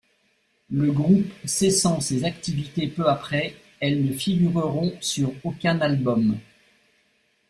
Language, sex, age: French, male, 50-59